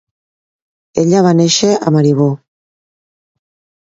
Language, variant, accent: Catalan, Nord-Occidental, nord-occidental